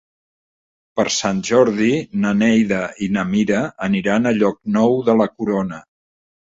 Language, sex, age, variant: Catalan, male, 60-69, Central